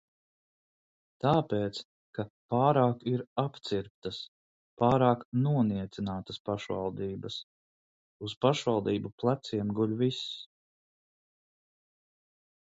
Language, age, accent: Latvian, 40-49, Kurzeme